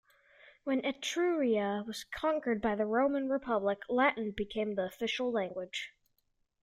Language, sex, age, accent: English, male, under 19, United States English